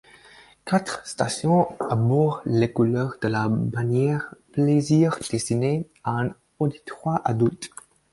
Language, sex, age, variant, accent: French, male, under 19, Français d'Afrique subsaharienne et des îles africaines, Français de Madagascar